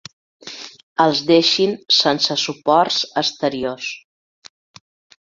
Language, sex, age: Catalan, female, 50-59